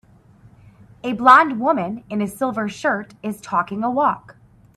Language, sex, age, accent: English, female, 30-39, United States English